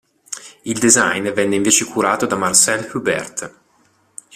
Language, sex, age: Italian, male, 30-39